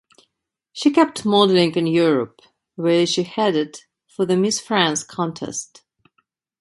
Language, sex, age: English, female, 50-59